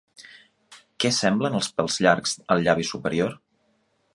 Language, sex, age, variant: Catalan, male, 19-29, Central